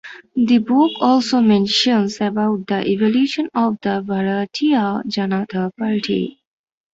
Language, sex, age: English, female, 19-29